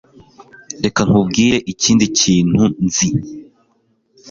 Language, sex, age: Kinyarwanda, male, 19-29